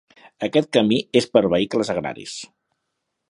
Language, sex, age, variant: Catalan, male, 50-59, Central